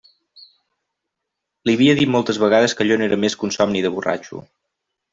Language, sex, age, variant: Catalan, male, 19-29, Central